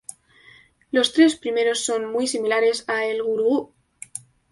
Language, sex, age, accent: Spanish, female, 19-29, España: Centro-Sur peninsular (Madrid, Toledo, Castilla-La Mancha)